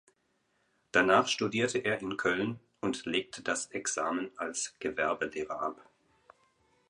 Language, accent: German, Deutschland Deutsch